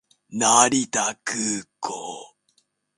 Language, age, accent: Japanese, 19-29, 標準語